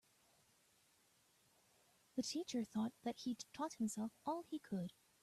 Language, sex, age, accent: English, female, 30-39, United States English